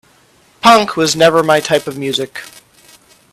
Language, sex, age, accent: English, male, 30-39, United States English